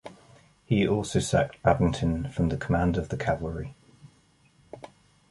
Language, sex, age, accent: English, male, 40-49, England English